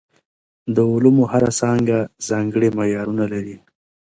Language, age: Pashto, 19-29